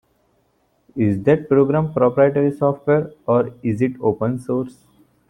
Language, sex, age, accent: English, male, 19-29, India and South Asia (India, Pakistan, Sri Lanka)